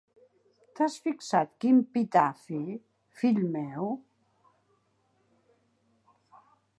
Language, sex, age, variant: Catalan, female, 70-79, Central